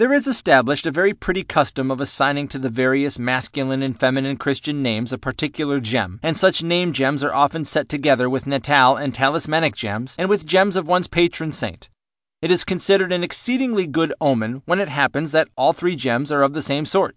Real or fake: real